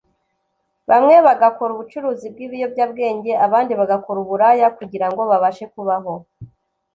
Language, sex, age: Kinyarwanda, female, 19-29